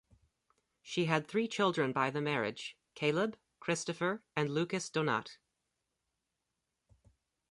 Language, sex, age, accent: English, male, under 19, United States English